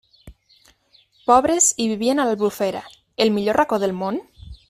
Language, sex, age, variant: Catalan, female, 19-29, Nord-Occidental